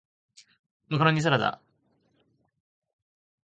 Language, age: Japanese, 19-29